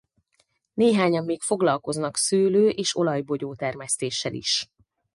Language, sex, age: Hungarian, female, 40-49